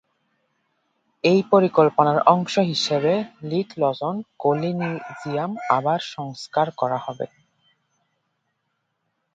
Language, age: Bengali, 19-29